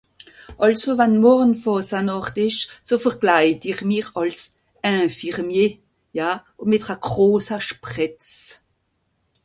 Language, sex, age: Swiss German, female, 50-59